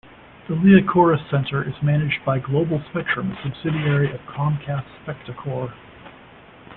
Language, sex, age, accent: English, male, 50-59, United States English